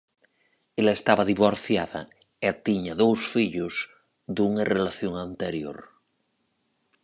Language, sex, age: Galician, male, 40-49